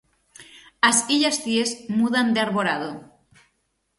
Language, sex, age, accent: Galician, female, 30-39, Atlántico (seseo e gheada); Normativo (estándar)